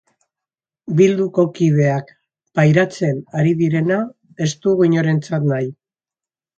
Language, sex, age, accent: Basque, male, 50-59, Mendebalekoa (Araba, Bizkaia, Gipuzkoako mendebaleko herri batzuk)